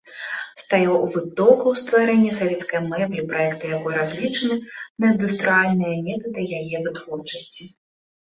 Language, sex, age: Belarusian, female, 19-29